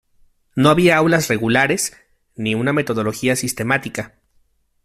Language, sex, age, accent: Spanish, male, 19-29, México